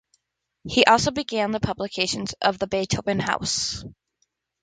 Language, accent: English, United States English